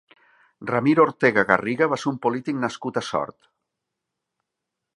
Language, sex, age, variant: Catalan, male, 40-49, Nord-Occidental